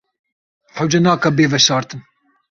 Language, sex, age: Kurdish, male, 19-29